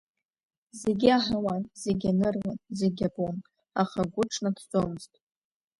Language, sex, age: Abkhazian, female, under 19